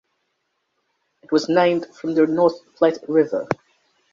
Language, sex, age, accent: English, male, under 19, England English